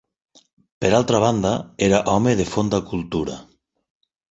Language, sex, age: Catalan, male, 40-49